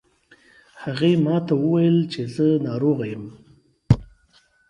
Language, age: Pashto, 40-49